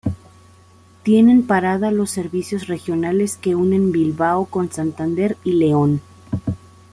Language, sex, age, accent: Spanish, female, 30-39, México